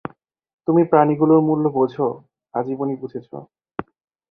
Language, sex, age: Bengali, male, 19-29